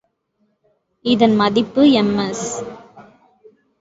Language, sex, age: Tamil, female, 19-29